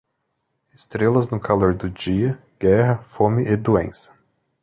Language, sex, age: Portuguese, male, 30-39